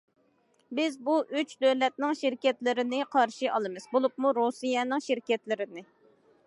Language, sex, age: Uyghur, female, 30-39